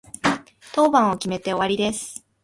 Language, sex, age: Japanese, female, 19-29